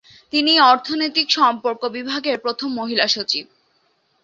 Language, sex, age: Bengali, female, under 19